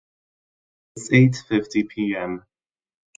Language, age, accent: English, 19-29, United States English; Australian English; England English